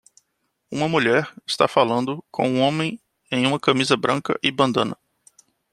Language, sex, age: Portuguese, male, 40-49